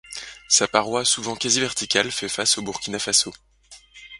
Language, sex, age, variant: French, male, 30-39, Français de métropole